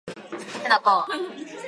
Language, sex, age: Japanese, female, 19-29